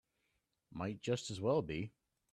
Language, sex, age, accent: English, male, 40-49, Canadian English